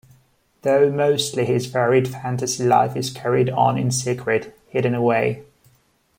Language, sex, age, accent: English, male, 19-29, England English